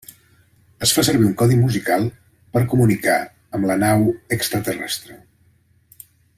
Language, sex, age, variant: Catalan, male, 40-49, Central